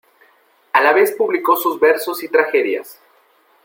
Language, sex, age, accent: Spanish, male, 19-29, México